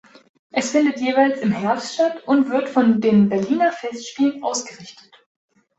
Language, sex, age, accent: German, female, 19-29, Deutschland Deutsch